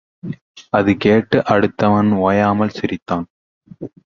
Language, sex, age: Tamil, male, 19-29